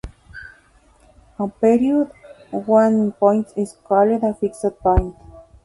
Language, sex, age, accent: Spanish, female, 40-49, México